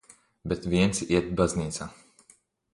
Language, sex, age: Latvian, male, under 19